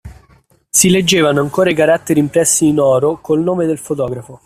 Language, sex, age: Italian, male, 19-29